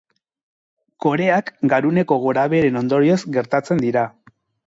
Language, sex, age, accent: Basque, male, 40-49, Erdialdekoa edo Nafarra (Gipuzkoa, Nafarroa)